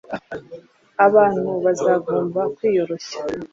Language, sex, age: Kinyarwanda, female, 30-39